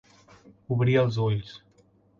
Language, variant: Catalan, Central